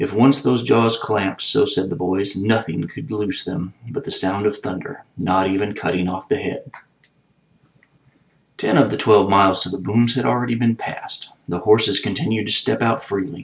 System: none